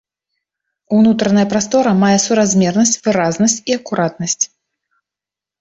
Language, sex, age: Belarusian, female, 30-39